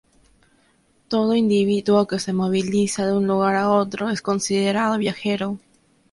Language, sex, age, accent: Spanish, female, 19-29, Andino-Pacífico: Colombia, Perú, Ecuador, oeste de Bolivia y Venezuela andina